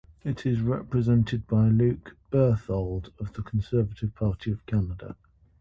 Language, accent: English, England English